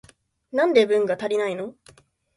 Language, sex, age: Japanese, female, 19-29